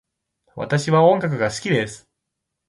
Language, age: Japanese, 19-29